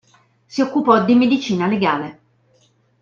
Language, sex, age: Italian, female, 30-39